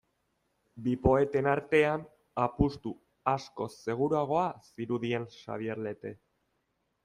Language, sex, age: Basque, male, 30-39